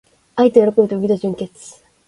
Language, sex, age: Japanese, female, 19-29